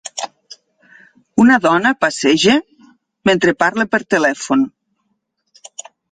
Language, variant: Catalan, Septentrional